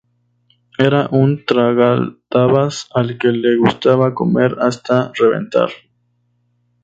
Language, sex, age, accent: Spanish, male, 19-29, México